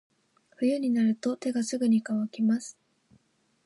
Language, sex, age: Japanese, female, 19-29